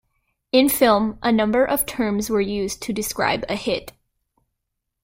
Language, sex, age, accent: English, female, under 19, United States English